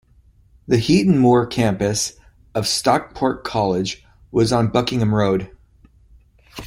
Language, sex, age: English, male, 50-59